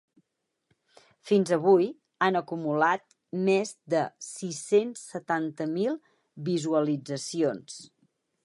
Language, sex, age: Catalan, female, 60-69